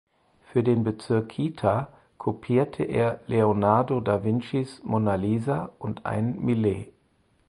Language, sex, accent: German, male, Deutschland Deutsch